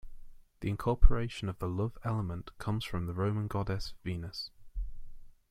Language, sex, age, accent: English, male, 19-29, England English